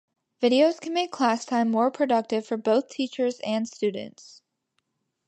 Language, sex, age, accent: English, female, under 19, United States English